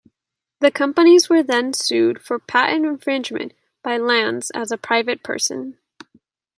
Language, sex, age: English, female, 19-29